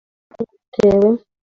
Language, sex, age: Kinyarwanda, female, 30-39